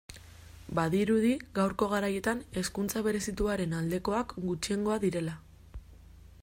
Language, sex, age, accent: Basque, female, 19-29, Mendebalekoa (Araba, Bizkaia, Gipuzkoako mendebaleko herri batzuk)